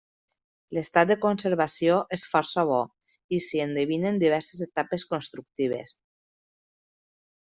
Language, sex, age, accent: Catalan, female, 30-39, valencià